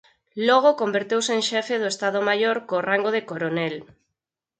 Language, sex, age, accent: Galician, female, 40-49, Oriental (común en zona oriental)